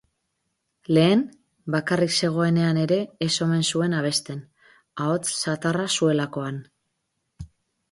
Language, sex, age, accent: Basque, female, 40-49, Mendebalekoa (Araba, Bizkaia, Gipuzkoako mendebaleko herri batzuk)